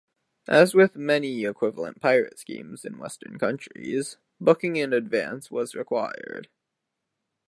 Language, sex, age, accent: English, male, under 19, United States English